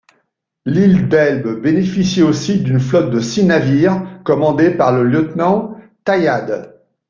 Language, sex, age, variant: French, male, 70-79, Français de métropole